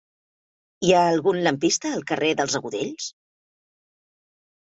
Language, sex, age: Catalan, female, 50-59